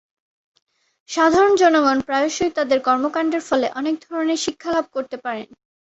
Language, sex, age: Bengali, female, 19-29